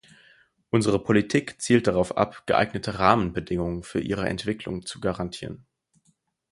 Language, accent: German, Deutschland Deutsch